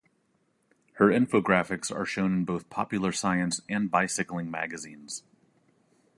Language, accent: English, United States English